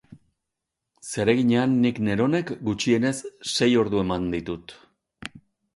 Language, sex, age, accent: Basque, male, 50-59, Erdialdekoa edo Nafarra (Gipuzkoa, Nafarroa)